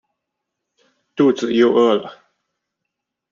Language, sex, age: Chinese, male, 40-49